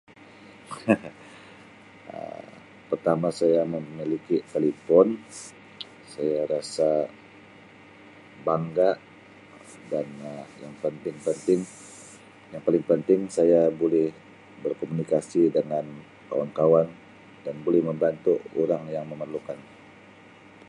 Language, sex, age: Sabah Malay, male, 40-49